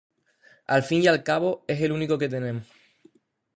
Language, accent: Spanish, España: Islas Canarias